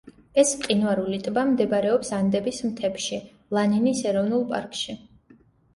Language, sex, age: Georgian, female, 19-29